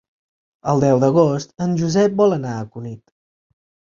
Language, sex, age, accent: Catalan, male, 19-29, central; septentrional